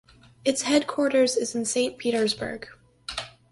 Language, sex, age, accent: English, female, under 19, United States English